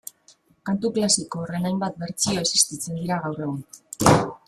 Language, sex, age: Basque, female, 50-59